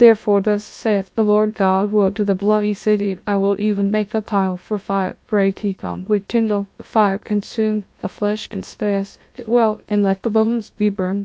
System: TTS, GlowTTS